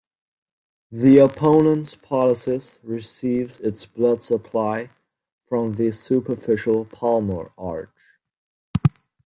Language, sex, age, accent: English, male, under 19, England English